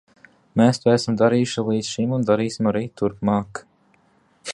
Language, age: Latvian, 19-29